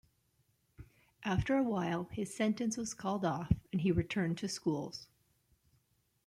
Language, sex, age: English, female, 40-49